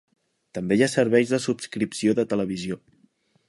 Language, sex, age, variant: Catalan, male, 19-29, Central